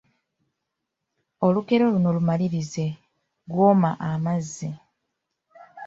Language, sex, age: Ganda, female, 19-29